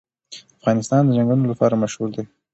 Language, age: Pashto, 19-29